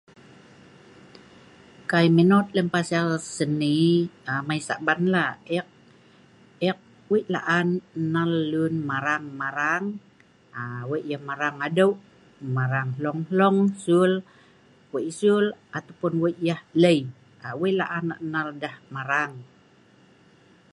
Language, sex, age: Sa'ban, female, 50-59